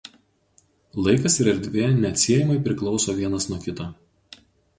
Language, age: Lithuanian, 40-49